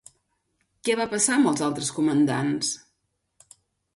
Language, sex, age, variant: Catalan, female, 40-49, Septentrional